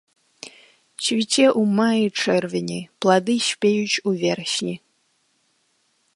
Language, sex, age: Belarusian, female, 30-39